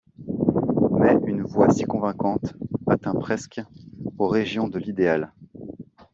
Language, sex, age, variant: French, male, 30-39, Français de métropole